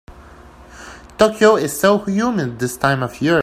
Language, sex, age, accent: English, male, 19-29, Canadian English